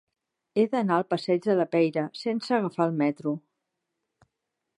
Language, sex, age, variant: Catalan, female, 40-49, Central